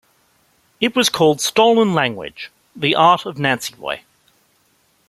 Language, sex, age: English, male, 19-29